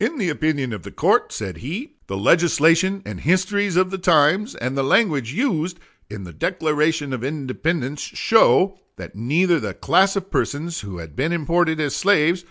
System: none